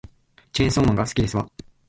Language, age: Japanese, 19-29